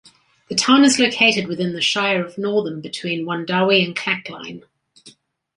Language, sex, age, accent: English, female, 50-59, Australian English